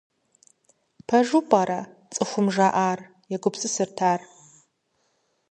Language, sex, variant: Kabardian, female, Адыгэбзэ (Къэбэрдей, Кирил, псоми зэдай)